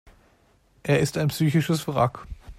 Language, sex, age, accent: German, male, 19-29, Deutschland Deutsch